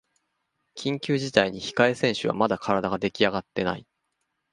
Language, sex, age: Japanese, male, 30-39